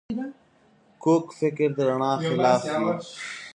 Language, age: Pashto, 19-29